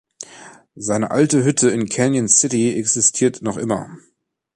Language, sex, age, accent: German, male, 30-39, Deutschland Deutsch